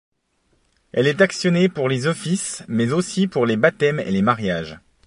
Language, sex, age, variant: French, male, 30-39, Français de métropole